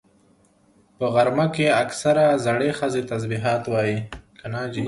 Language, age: Pashto, 19-29